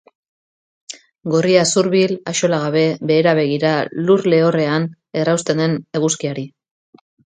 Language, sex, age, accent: Basque, female, 40-49, Mendebalekoa (Araba, Bizkaia, Gipuzkoako mendebaleko herri batzuk)